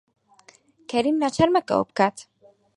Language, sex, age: Central Kurdish, female, 19-29